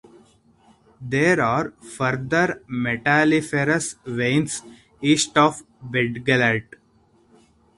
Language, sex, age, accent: English, male, 19-29, India and South Asia (India, Pakistan, Sri Lanka)